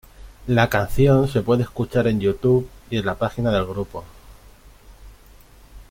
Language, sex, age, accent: Spanish, male, 30-39, España: Centro-Sur peninsular (Madrid, Toledo, Castilla-La Mancha)